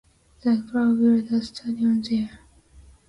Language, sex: English, female